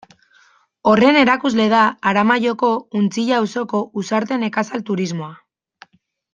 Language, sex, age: Basque, female, 19-29